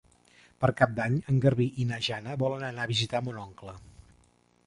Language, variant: Catalan, Central